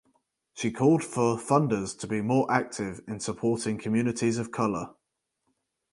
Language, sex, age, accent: English, male, 19-29, England English